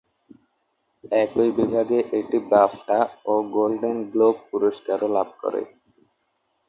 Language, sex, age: Bengali, male, under 19